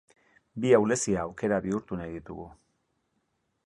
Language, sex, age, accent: Basque, male, 60-69, Erdialdekoa edo Nafarra (Gipuzkoa, Nafarroa)